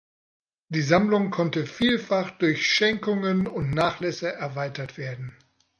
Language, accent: German, Deutschland Deutsch